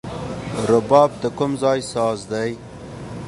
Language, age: Pashto, 19-29